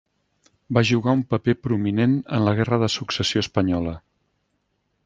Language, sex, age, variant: Catalan, male, 60-69, Central